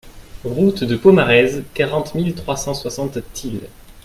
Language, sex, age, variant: French, male, 19-29, Français de métropole